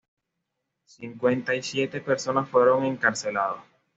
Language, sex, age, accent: Spanish, male, 19-29, Caribe: Cuba, Venezuela, Puerto Rico, República Dominicana, Panamá, Colombia caribeña, México caribeño, Costa del golfo de México